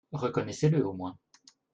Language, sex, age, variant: French, male, 40-49, Français de métropole